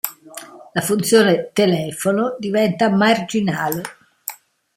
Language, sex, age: Italian, female, 60-69